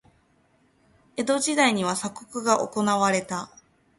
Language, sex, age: Japanese, female, 19-29